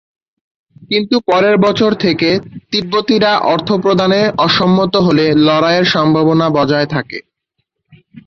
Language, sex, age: Bengali, male, 19-29